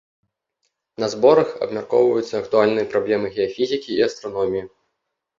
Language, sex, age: Belarusian, male, 19-29